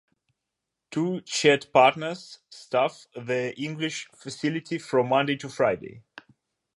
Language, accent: English, Ukrainian